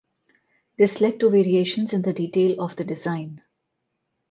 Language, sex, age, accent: English, female, 40-49, India and South Asia (India, Pakistan, Sri Lanka)